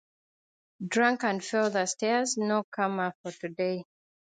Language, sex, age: English, female, 19-29